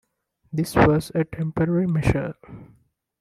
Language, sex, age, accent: English, male, 19-29, India and South Asia (India, Pakistan, Sri Lanka)